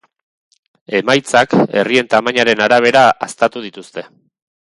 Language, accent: Basque, Erdialdekoa edo Nafarra (Gipuzkoa, Nafarroa)